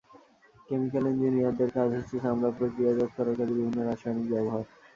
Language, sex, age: Bengali, male, 19-29